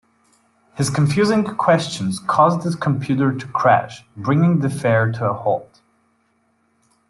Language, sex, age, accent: English, male, 30-39, United States English